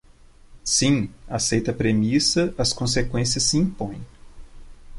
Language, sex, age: Portuguese, male, 50-59